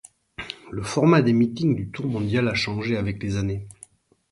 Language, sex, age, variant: French, male, 50-59, Français de métropole